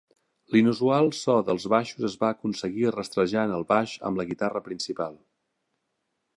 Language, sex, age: Catalan, male, 30-39